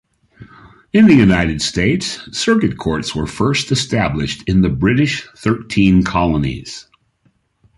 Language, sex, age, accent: English, male, 70-79, United States English